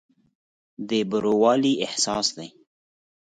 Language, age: Pashto, 30-39